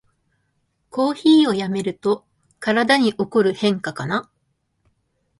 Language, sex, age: Japanese, female, 19-29